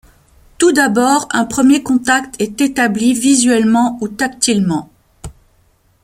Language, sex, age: French, female, 50-59